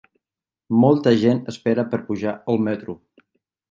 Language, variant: Catalan, Central